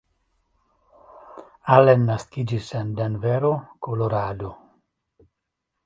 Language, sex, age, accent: Esperanto, male, 50-59, Internacia